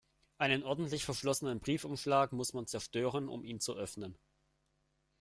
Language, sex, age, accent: German, male, 19-29, Deutschland Deutsch